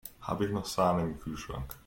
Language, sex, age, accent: German, male, 19-29, Österreichisches Deutsch